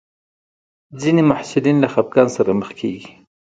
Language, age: Pashto, 19-29